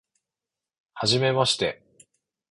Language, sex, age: Japanese, male, 40-49